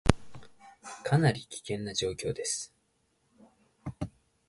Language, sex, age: Japanese, male, under 19